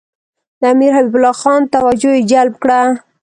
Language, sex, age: Pashto, female, 19-29